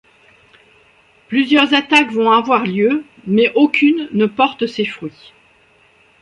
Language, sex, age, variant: French, female, 60-69, Français de métropole